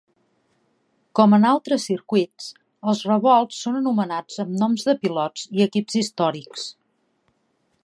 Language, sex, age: Catalan, female, 40-49